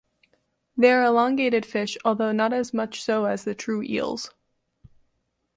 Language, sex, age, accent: English, female, 19-29, United States English